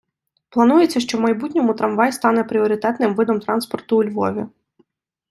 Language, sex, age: Ukrainian, female, 19-29